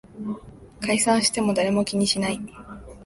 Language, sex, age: Japanese, female, 19-29